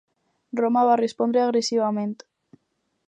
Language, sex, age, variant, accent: Catalan, female, under 19, Alacantí, valencià